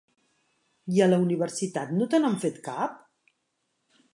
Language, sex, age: Catalan, female, 50-59